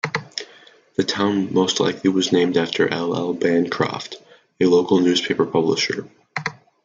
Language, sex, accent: English, male, United States English